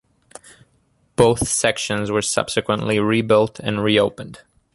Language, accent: English, United States English